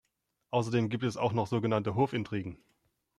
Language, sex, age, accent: German, male, 30-39, Deutschland Deutsch